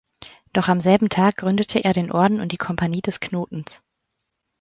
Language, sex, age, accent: German, female, 30-39, Deutschland Deutsch